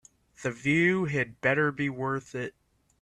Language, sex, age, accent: English, male, 19-29, United States English